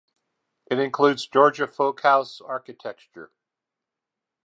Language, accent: English, United States English